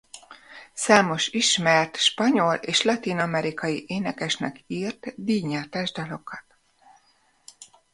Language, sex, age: Hungarian, female, 40-49